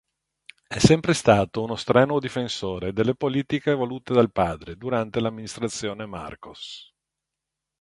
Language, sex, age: Italian, male, 50-59